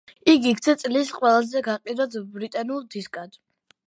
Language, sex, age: Georgian, female, under 19